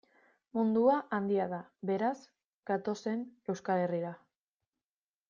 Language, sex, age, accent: Basque, female, 19-29, Mendebalekoa (Araba, Bizkaia, Gipuzkoako mendebaleko herri batzuk)